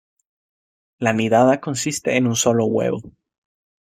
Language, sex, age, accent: Spanish, male, 30-39, Caribe: Cuba, Venezuela, Puerto Rico, República Dominicana, Panamá, Colombia caribeña, México caribeño, Costa del golfo de México